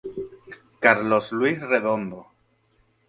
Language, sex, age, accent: Spanish, male, 19-29, España: Islas Canarias